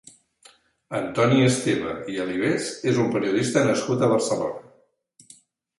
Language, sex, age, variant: Catalan, male, 60-69, Central